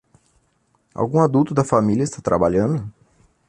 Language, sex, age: Portuguese, male, 19-29